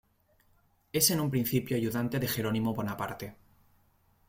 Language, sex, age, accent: Spanish, male, 19-29, España: Norte peninsular (Asturias, Castilla y León, Cantabria, País Vasco, Navarra, Aragón, La Rioja, Guadalajara, Cuenca)